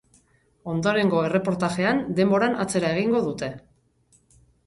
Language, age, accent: Basque, 40-49, Erdialdekoa edo Nafarra (Gipuzkoa, Nafarroa)